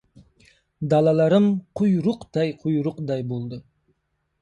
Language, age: Uzbek, 19-29